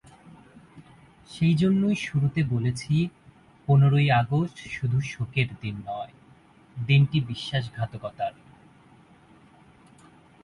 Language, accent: Bengali, প্রমিত